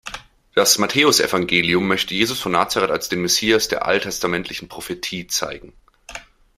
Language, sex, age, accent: German, male, 19-29, Deutschland Deutsch